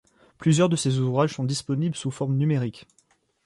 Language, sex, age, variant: French, male, 19-29, Français de métropole